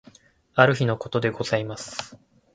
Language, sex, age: Japanese, male, 19-29